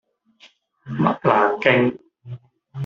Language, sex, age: Cantonese, male, 19-29